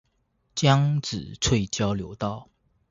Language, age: Chinese, 30-39